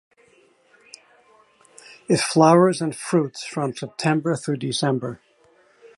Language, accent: English, United States English